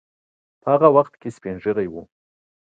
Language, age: Pashto, 30-39